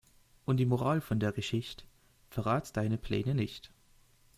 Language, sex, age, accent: German, male, under 19, Deutschland Deutsch